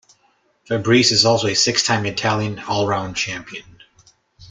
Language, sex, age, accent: English, male, 40-49, United States English